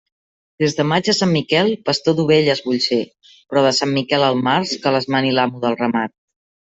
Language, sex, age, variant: Catalan, female, 50-59, Central